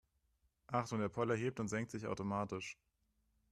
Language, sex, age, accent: German, male, 19-29, Deutschland Deutsch